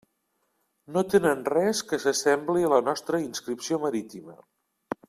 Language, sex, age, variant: Catalan, male, 50-59, Central